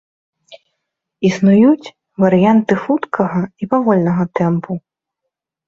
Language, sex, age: Belarusian, female, 19-29